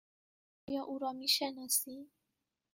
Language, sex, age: Persian, female, 30-39